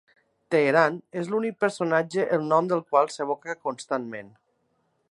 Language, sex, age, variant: Catalan, female, 40-49, Nord-Occidental